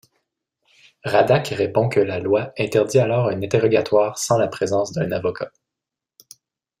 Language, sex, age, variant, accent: French, male, 30-39, Français d'Amérique du Nord, Français du Canada